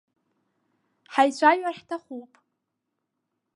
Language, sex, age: Abkhazian, female, under 19